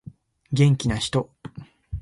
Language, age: Japanese, 19-29